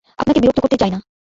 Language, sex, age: Bengali, female, 30-39